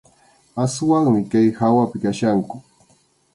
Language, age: Arequipa-La Unión Quechua, 19-29